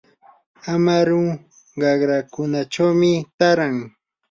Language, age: Yanahuanca Pasco Quechua, 19-29